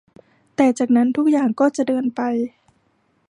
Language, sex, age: Thai, female, 19-29